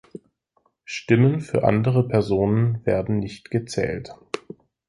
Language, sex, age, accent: German, male, 30-39, Deutschland Deutsch